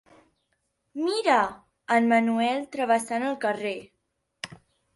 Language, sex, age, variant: Catalan, female, under 19, Central